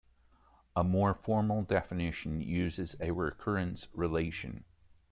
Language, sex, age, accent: English, male, 40-49, United States English